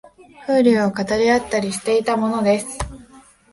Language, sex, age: Japanese, female, 19-29